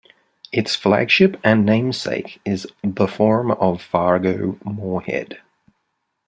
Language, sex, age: English, male, 30-39